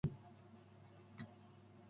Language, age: English, 19-29